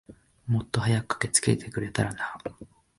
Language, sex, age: Japanese, male, 19-29